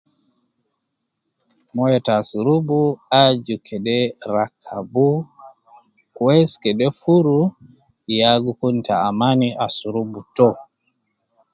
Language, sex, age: Nubi, male, 50-59